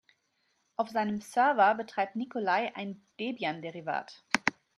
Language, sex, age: German, female, 30-39